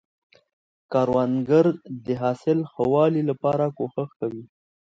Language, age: Pashto, 30-39